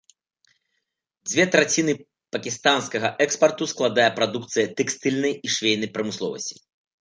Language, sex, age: Belarusian, male, 40-49